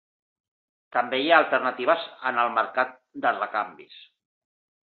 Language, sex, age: Catalan, male, 40-49